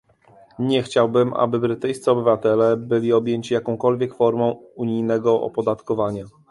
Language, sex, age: Polish, male, 40-49